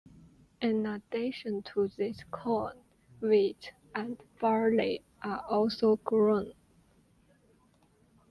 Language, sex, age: English, female, 19-29